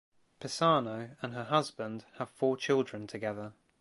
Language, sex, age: English, male, 19-29